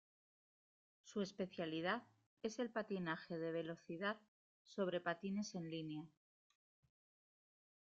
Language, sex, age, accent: Spanish, female, 30-39, España: Norte peninsular (Asturias, Castilla y León, Cantabria, País Vasco, Navarra, Aragón, La Rioja, Guadalajara, Cuenca)